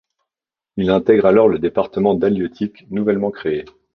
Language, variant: French, Français de métropole